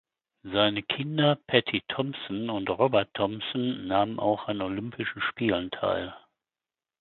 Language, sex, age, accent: German, male, 60-69, Deutschland Deutsch